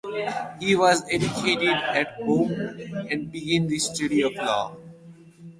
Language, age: English, 19-29